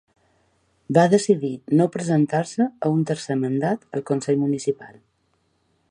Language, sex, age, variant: Catalan, female, 40-49, Balear